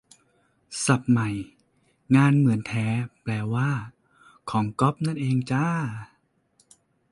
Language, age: Thai, 40-49